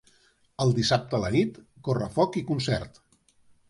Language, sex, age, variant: Catalan, male, 60-69, Central